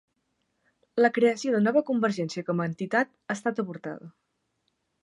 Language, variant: Catalan, Central